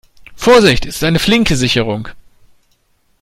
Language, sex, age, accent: German, male, 30-39, Deutschland Deutsch